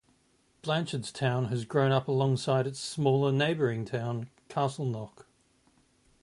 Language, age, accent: English, 40-49, Australian English